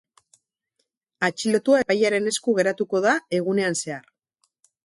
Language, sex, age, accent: Basque, female, 40-49, Mendebalekoa (Araba, Bizkaia, Gipuzkoako mendebaleko herri batzuk)